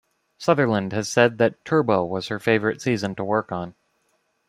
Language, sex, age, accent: English, male, 19-29, United States English